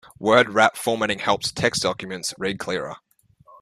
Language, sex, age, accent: English, male, 19-29, Australian English